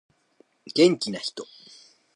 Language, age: Japanese, 19-29